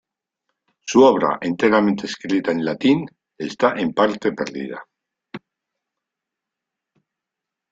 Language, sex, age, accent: Spanish, male, 60-69, España: Centro-Sur peninsular (Madrid, Toledo, Castilla-La Mancha)